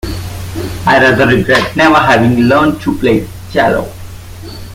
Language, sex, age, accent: English, male, 19-29, India and South Asia (India, Pakistan, Sri Lanka)